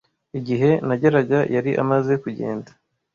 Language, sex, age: Kinyarwanda, male, 19-29